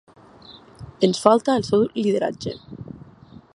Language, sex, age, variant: Catalan, female, 19-29, Nord-Occidental